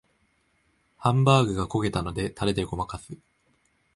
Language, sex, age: Japanese, male, under 19